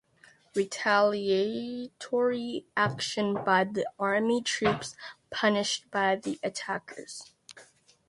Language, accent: English, United States English